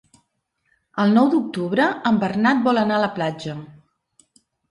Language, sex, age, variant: Catalan, female, 50-59, Central